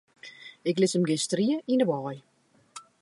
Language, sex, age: Western Frisian, female, 40-49